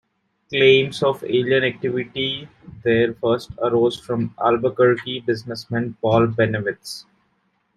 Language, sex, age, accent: English, male, 19-29, India and South Asia (India, Pakistan, Sri Lanka)